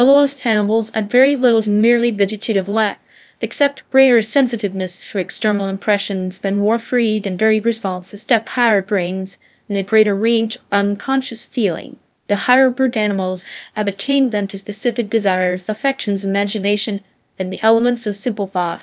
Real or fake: fake